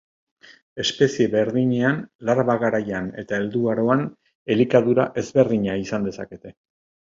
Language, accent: Basque, Erdialdekoa edo Nafarra (Gipuzkoa, Nafarroa)